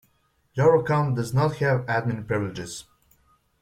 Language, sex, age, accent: English, male, 19-29, United States English